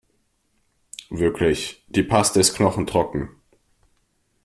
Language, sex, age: German, male, under 19